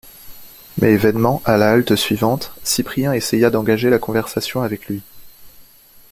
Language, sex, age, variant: French, male, 19-29, Français de métropole